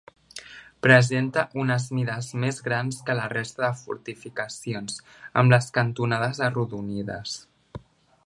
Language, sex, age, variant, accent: Catalan, male, under 19, Central, central